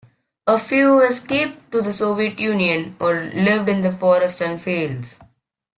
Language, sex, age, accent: English, male, under 19, England English